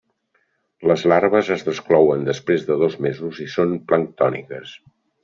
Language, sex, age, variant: Catalan, male, 60-69, Central